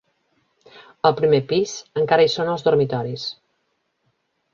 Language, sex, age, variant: Catalan, female, 40-49, Central